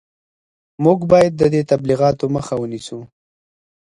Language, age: Pashto, 30-39